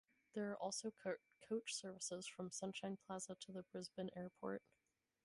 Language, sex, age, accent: English, female, 30-39, United States English